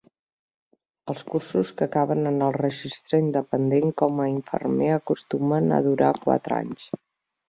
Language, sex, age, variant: Catalan, female, 40-49, Central